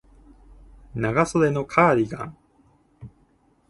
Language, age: Japanese, 19-29